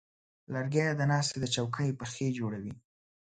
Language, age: Pashto, under 19